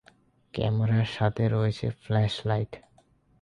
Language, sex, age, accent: Bengali, male, 19-29, Bengali; Bangla